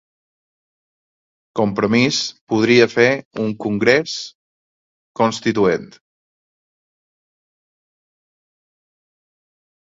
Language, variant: Catalan, Balear